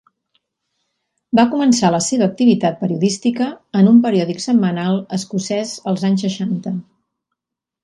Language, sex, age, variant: Catalan, female, 50-59, Central